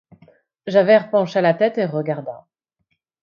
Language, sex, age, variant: French, female, 30-39, Français de métropole